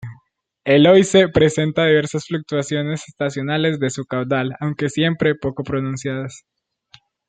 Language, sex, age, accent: Spanish, male, under 19, Caribe: Cuba, Venezuela, Puerto Rico, República Dominicana, Panamá, Colombia caribeña, México caribeño, Costa del golfo de México